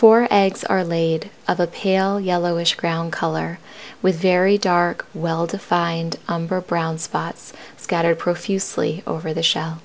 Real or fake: real